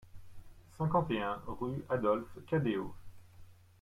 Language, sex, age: French, male, 30-39